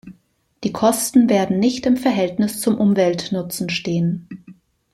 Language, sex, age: German, female, 40-49